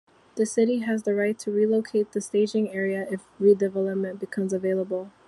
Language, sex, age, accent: English, female, 19-29, United States English